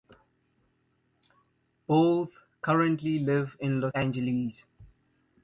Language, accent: English, Southern African (South Africa, Zimbabwe, Namibia)